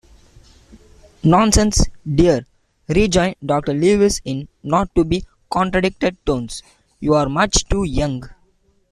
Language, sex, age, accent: English, male, 19-29, India and South Asia (India, Pakistan, Sri Lanka)